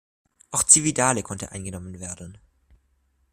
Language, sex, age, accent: German, male, under 19, Deutschland Deutsch